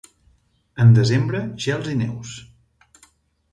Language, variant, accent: Catalan, Central, central